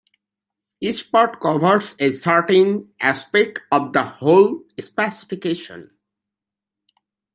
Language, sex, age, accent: English, male, 19-29, United States English